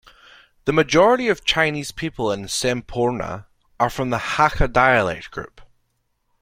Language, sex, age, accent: English, male, 19-29, Scottish English